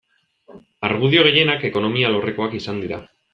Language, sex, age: Basque, male, 19-29